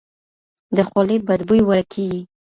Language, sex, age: Pashto, female, under 19